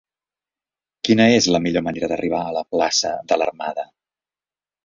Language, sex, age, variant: Catalan, male, 50-59, Central